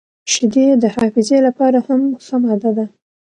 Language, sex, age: Pashto, female, 30-39